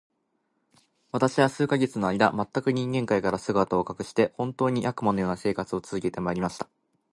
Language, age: Japanese, 19-29